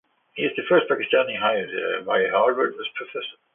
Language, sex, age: English, male, 50-59